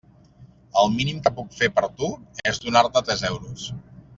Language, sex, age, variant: Catalan, male, 30-39, Central